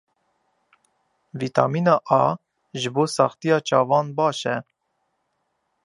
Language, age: Kurdish, 19-29